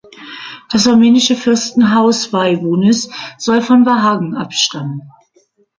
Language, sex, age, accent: German, female, 50-59, Deutschland Deutsch